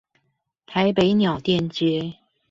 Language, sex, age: Chinese, female, 50-59